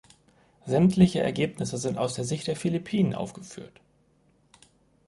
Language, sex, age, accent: German, male, 19-29, Deutschland Deutsch